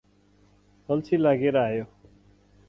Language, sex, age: Nepali, male, 30-39